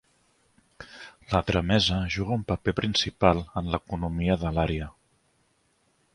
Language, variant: Catalan, Central